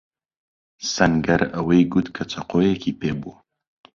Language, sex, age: Central Kurdish, male, under 19